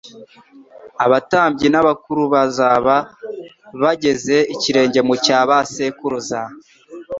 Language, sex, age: Kinyarwanda, male, 19-29